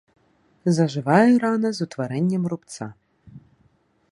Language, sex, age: Belarusian, female, 30-39